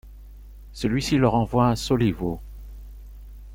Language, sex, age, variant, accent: French, male, 30-39, Français d'Europe, Français de Belgique